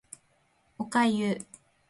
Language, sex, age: Japanese, female, 19-29